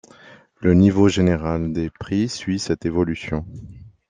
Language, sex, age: French, male, 30-39